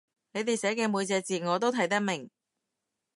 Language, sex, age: Cantonese, female, 30-39